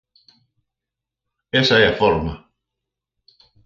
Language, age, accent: Galician, 50-59, Atlántico (seseo e gheada)